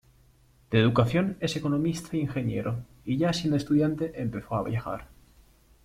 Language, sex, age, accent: Spanish, male, 19-29, España: Centro-Sur peninsular (Madrid, Toledo, Castilla-La Mancha)